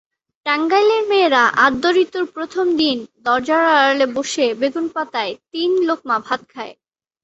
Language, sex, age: Bengali, female, 19-29